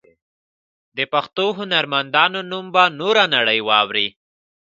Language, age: Pashto, 19-29